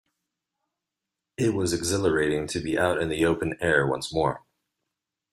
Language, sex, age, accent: English, male, 30-39, United States English